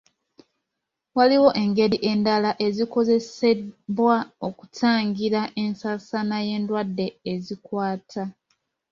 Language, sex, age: Ganda, female, 19-29